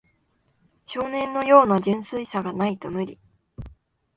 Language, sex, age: Japanese, female, 19-29